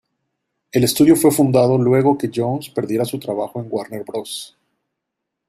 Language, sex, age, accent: Spanish, male, 40-49, México